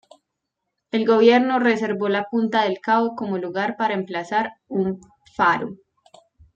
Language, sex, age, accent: Spanish, female, 30-39, Andino-Pacífico: Colombia, Perú, Ecuador, oeste de Bolivia y Venezuela andina